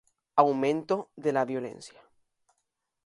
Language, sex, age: Spanish, male, under 19